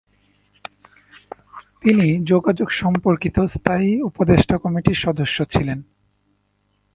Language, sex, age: Bengali, male, 19-29